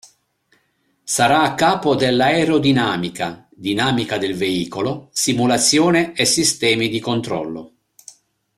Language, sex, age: Italian, male, 50-59